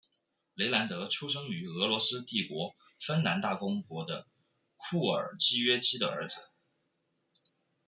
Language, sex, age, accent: Chinese, male, 19-29, 出生地：湖北省